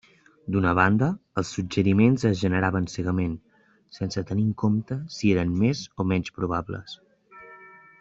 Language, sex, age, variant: Catalan, male, under 19, Central